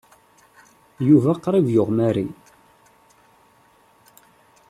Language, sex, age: Kabyle, male, 30-39